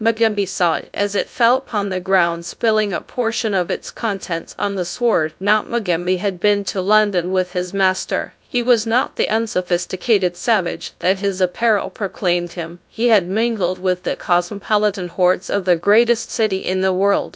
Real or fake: fake